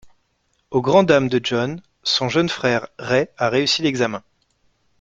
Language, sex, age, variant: French, male, 30-39, Français de métropole